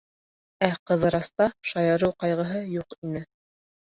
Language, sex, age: Bashkir, female, 30-39